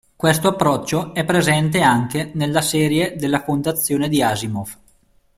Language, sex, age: Italian, male, 30-39